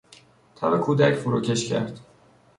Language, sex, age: Persian, male, 30-39